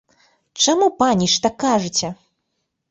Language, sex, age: Belarusian, female, 19-29